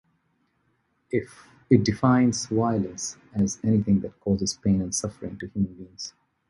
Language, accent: English, India and South Asia (India, Pakistan, Sri Lanka)